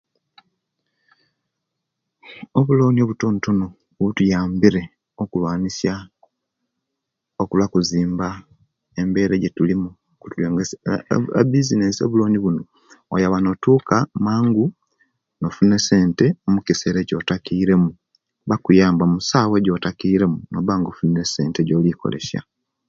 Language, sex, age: Kenyi, male, 40-49